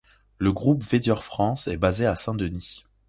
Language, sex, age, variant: French, male, 19-29, Français de métropole